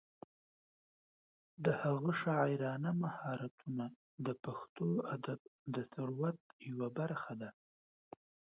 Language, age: Pashto, 19-29